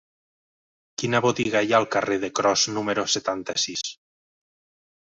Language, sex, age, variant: Catalan, male, 40-49, Nord-Occidental